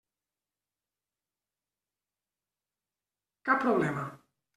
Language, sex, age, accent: Catalan, male, 50-59, valencià